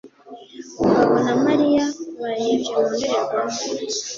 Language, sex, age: Kinyarwanda, female, under 19